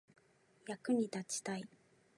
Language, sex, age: Japanese, female, 19-29